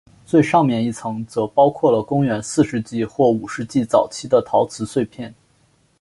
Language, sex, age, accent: Chinese, male, 19-29, 出生地：辽宁省